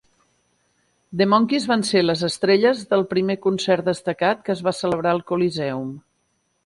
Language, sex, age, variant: Catalan, female, 50-59, Central